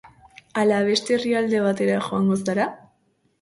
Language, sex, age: Basque, female, under 19